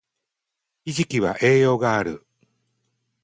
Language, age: Japanese, 60-69